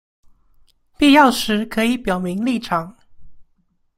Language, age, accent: Chinese, 19-29, 出生地：桃園市